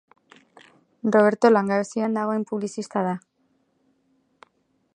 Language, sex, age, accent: Basque, female, 19-29, Mendebalekoa (Araba, Bizkaia, Gipuzkoako mendebaleko herri batzuk)